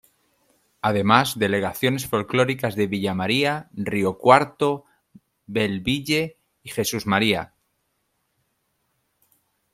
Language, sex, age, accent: Spanish, male, 40-49, España: Norte peninsular (Asturias, Castilla y León, Cantabria, País Vasco, Navarra, Aragón, La Rioja, Guadalajara, Cuenca)